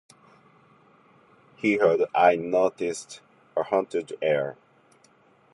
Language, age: English, 50-59